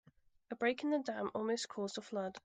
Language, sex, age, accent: English, female, 19-29, England English